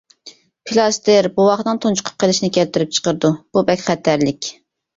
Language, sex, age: Uyghur, female, 19-29